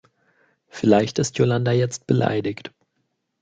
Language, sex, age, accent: German, male, 19-29, Deutschland Deutsch